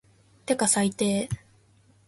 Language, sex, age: Japanese, female, 19-29